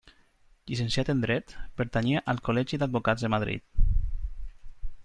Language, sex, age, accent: Catalan, male, 40-49, valencià